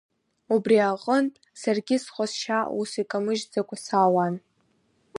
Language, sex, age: Abkhazian, female, under 19